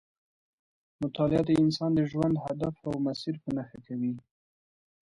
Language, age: Pashto, 19-29